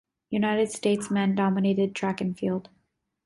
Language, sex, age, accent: English, female, 19-29, United States English